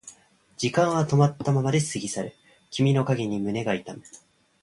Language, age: Japanese, 19-29